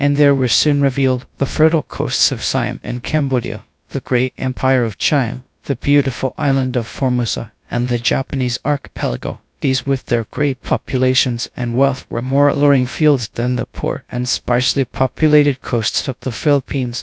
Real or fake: fake